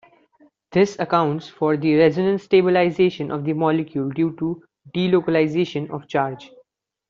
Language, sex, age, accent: English, male, under 19, India and South Asia (India, Pakistan, Sri Lanka)